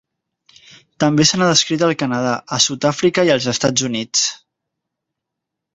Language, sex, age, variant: Catalan, male, 19-29, Central